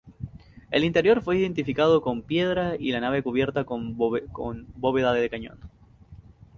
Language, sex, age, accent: Spanish, male, 19-29, América central